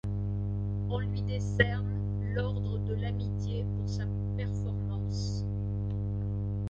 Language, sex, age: French, female, 60-69